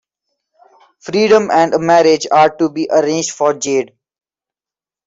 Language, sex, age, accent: English, male, 19-29, India and South Asia (India, Pakistan, Sri Lanka)